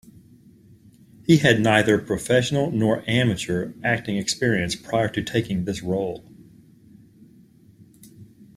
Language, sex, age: English, male, 60-69